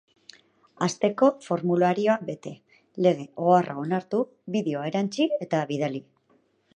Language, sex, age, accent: Basque, female, 40-49, Erdialdekoa edo Nafarra (Gipuzkoa, Nafarroa)